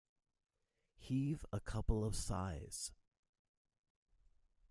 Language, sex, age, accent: English, male, 40-49, United States English